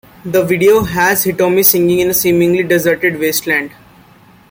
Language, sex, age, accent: English, male, 19-29, India and South Asia (India, Pakistan, Sri Lanka)